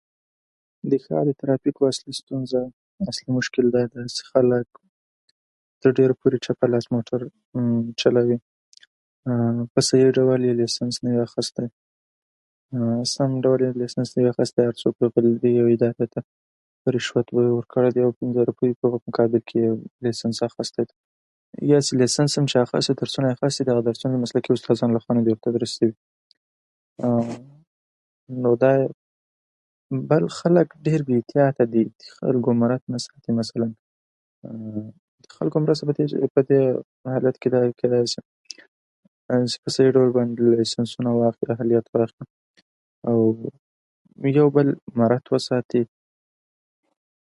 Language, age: Pashto, 19-29